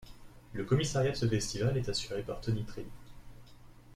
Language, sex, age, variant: French, male, 19-29, Français de métropole